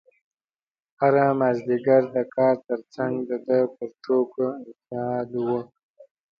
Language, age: Pashto, 30-39